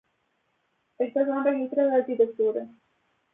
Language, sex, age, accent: Spanish, female, 19-29, España: Islas Canarias